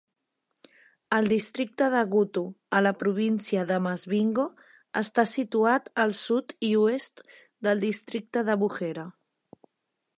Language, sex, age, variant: Catalan, female, 30-39, Central